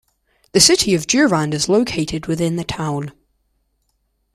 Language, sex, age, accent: English, male, under 19, England English